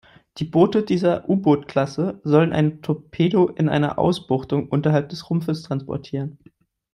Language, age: German, 19-29